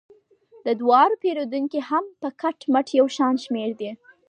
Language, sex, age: Pashto, female, under 19